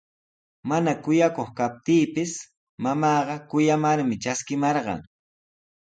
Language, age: Sihuas Ancash Quechua, 19-29